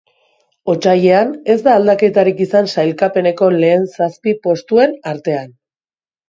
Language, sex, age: Basque, female, 40-49